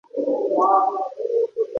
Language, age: English, 19-29